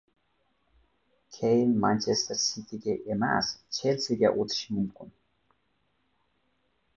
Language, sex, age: Uzbek, male, 19-29